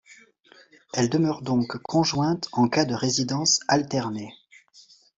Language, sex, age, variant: French, male, 30-39, Français de métropole